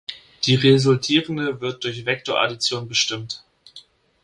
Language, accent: German, Deutschland Deutsch